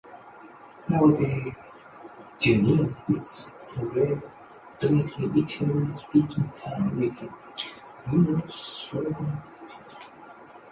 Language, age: English, 30-39